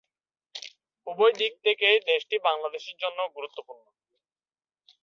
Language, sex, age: Bengali, male, 19-29